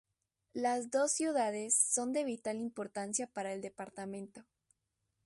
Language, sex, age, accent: Spanish, female, under 19, México